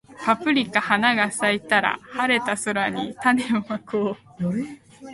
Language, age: Japanese, 19-29